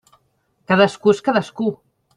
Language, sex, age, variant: Catalan, male, 30-39, Central